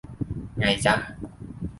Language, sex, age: Thai, male, 19-29